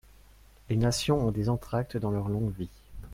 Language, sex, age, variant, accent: French, male, 19-29, Français de métropole, Français de l'est de la France